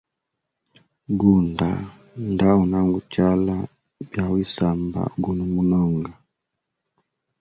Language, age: Hemba, 19-29